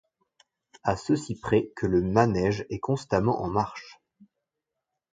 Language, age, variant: French, 19-29, Français de métropole